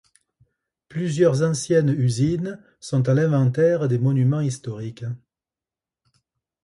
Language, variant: French, Français de métropole